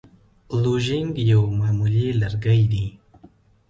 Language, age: Pashto, 30-39